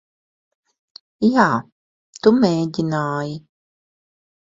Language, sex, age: Latvian, female, 50-59